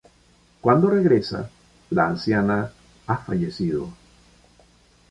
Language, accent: Spanish, Caribe: Cuba, Venezuela, Puerto Rico, República Dominicana, Panamá, Colombia caribeña, México caribeño, Costa del golfo de México